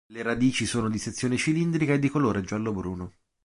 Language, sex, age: Italian, male, 30-39